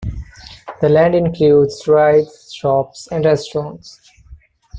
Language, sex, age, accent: English, male, 19-29, India and South Asia (India, Pakistan, Sri Lanka)